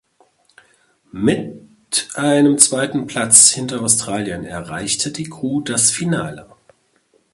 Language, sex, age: German, male, 40-49